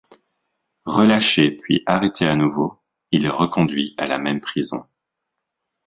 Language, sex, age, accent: French, male, 30-39, Français de Belgique